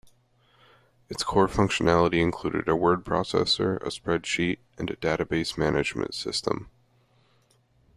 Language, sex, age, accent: English, male, 30-39, United States English